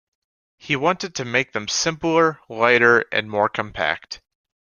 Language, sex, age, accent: English, male, under 19, United States English